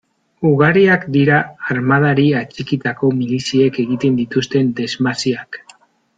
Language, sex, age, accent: Basque, male, 30-39, Mendebalekoa (Araba, Bizkaia, Gipuzkoako mendebaleko herri batzuk)